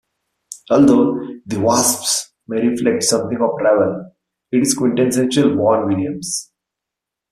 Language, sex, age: English, male, 19-29